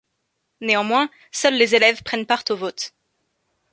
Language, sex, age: French, female, 19-29